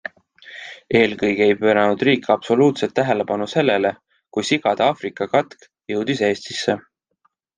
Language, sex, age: Estonian, male, 19-29